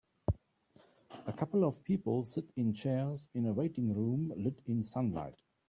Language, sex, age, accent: English, male, 60-69, Southern African (South Africa, Zimbabwe, Namibia)